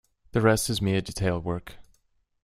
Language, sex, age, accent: English, male, 30-39, United States English